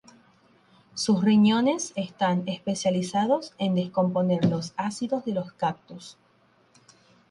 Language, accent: Spanish, Rioplatense: Argentina, Uruguay, este de Bolivia, Paraguay